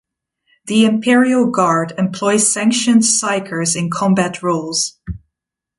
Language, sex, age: English, female, 19-29